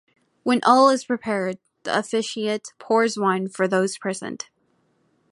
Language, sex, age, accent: English, female, under 19, United States English